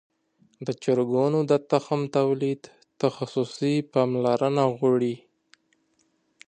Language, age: Pashto, 19-29